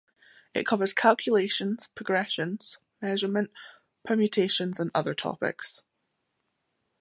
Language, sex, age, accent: English, female, 19-29, Scottish English